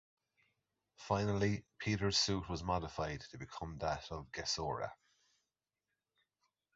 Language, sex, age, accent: English, male, 40-49, Irish English